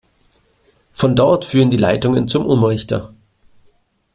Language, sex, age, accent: German, male, 40-49, Deutschland Deutsch